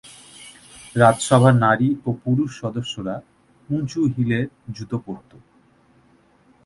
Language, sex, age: Bengali, male, 30-39